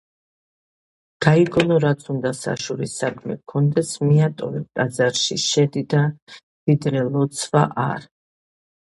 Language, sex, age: Georgian, female, 50-59